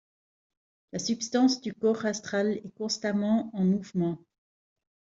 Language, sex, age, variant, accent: French, female, 50-59, Français d'Europe, Français de Suisse